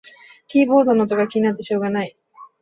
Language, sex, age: Japanese, female, 19-29